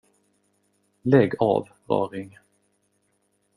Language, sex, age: Swedish, male, 30-39